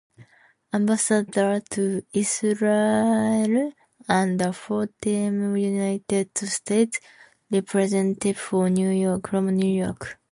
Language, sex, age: English, female, 19-29